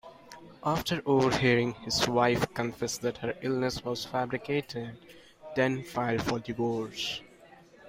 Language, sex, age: English, male, 19-29